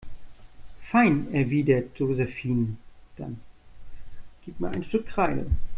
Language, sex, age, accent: German, male, 30-39, Deutschland Deutsch